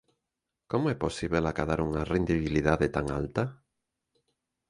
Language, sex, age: Galician, male, 40-49